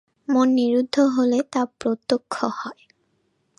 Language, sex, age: Bengali, female, 19-29